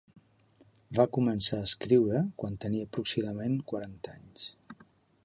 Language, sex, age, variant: Catalan, male, 70-79, Central